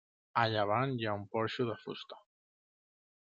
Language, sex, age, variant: Catalan, male, 30-39, Central